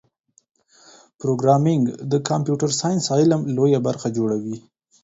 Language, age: Pashto, 19-29